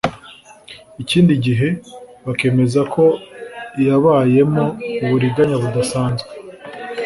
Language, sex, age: Kinyarwanda, male, 19-29